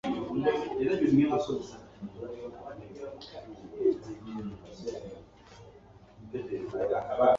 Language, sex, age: Ganda, female, 19-29